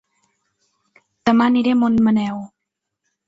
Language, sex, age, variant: Catalan, female, under 19, Central